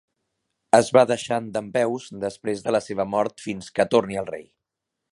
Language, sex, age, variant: Catalan, male, 30-39, Central